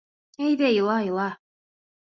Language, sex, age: Bashkir, female, 30-39